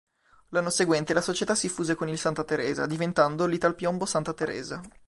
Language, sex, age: Italian, male, 19-29